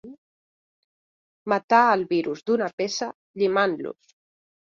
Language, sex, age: Catalan, female, 30-39